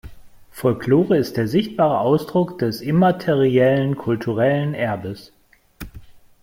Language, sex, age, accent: German, male, 50-59, Deutschland Deutsch